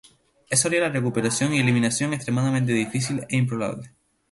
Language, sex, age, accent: Spanish, male, 19-29, España: Islas Canarias